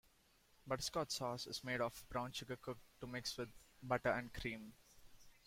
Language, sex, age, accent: English, male, 19-29, India and South Asia (India, Pakistan, Sri Lanka)